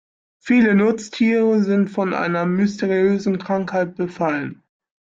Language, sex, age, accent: German, male, 40-49, Deutschland Deutsch